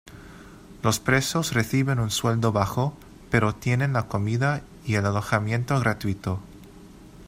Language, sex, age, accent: Spanish, male, 19-29, España: Centro-Sur peninsular (Madrid, Toledo, Castilla-La Mancha)